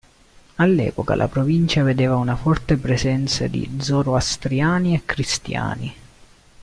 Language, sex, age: Italian, male, 19-29